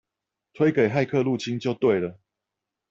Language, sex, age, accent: Chinese, male, 30-39, 出生地：新北市